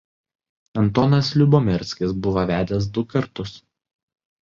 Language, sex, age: Lithuanian, male, 19-29